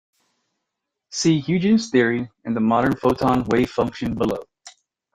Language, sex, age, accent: English, male, 40-49, United States English